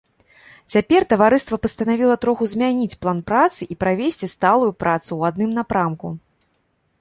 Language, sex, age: Belarusian, female, 40-49